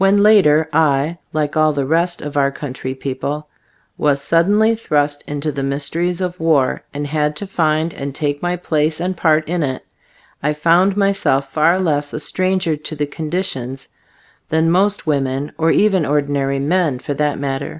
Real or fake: real